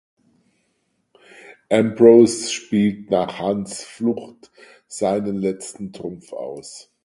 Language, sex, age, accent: German, male, 50-59, Deutschland Deutsch